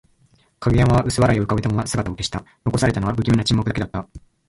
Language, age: Japanese, 19-29